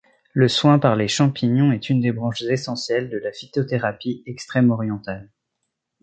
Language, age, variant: French, 19-29, Français de métropole